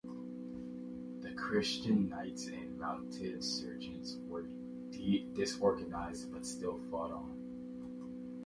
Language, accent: English, United States English